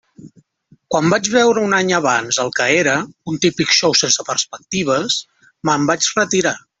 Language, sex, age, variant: Catalan, male, 40-49, Central